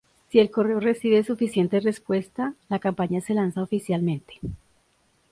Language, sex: Spanish, female